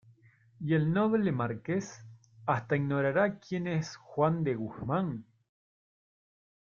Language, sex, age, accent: Spanish, male, 30-39, Rioplatense: Argentina, Uruguay, este de Bolivia, Paraguay